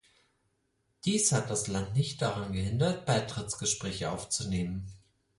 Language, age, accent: German, 30-39, Deutschland Deutsch